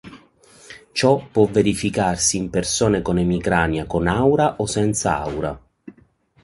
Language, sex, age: Italian, male, 40-49